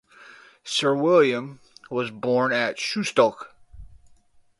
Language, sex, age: English, male, 30-39